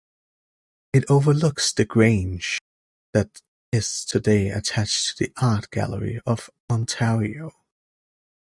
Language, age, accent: English, 19-29, United States English